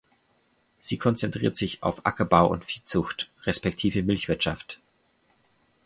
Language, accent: German, Deutschland Deutsch